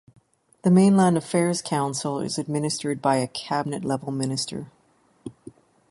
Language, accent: English, Canadian English